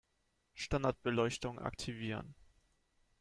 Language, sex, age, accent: German, male, 19-29, Deutschland Deutsch